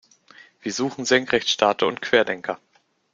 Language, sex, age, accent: German, male, 30-39, Deutschland Deutsch